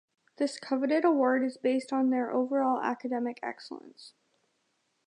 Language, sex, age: English, female, 19-29